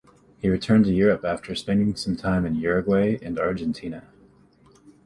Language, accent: English, United States English